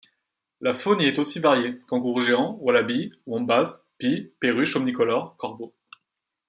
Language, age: French, 30-39